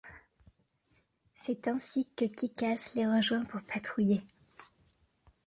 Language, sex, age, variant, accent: French, male, 30-39, Français d'Europe, Français de Suisse